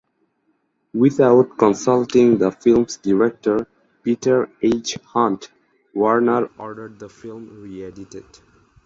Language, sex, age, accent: English, male, 19-29, United States English